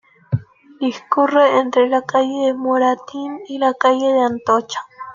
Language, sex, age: Spanish, female, 19-29